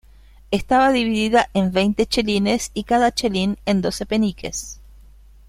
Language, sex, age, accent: Spanish, female, 60-69, Rioplatense: Argentina, Uruguay, este de Bolivia, Paraguay